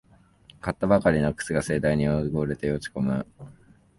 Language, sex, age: Japanese, male, 19-29